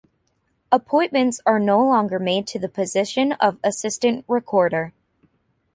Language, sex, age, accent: English, female, 19-29, United States English